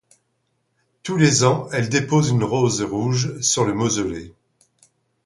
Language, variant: French, Français de métropole